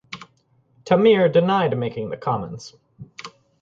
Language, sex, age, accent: English, male, 19-29, United States English